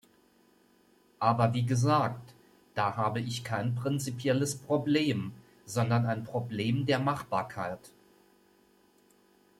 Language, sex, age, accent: German, male, 50-59, Deutschland Deutsch